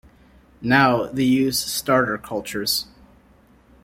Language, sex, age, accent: English, male, 19-29, United States English